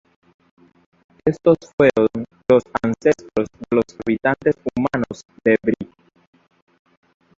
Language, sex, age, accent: Spanish, male, 19-29, Caribe: Cuba, Venezuela, Puerto Rico, República Dominicana, Panamá, Colombia caribeña, México caribeño, Costa del golfo de México